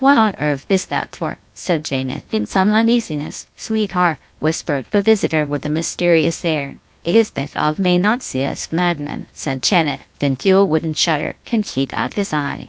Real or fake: fake